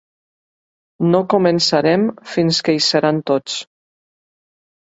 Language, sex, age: Catalan, female, 50-59